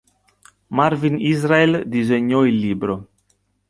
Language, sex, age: Italian, male, 40-49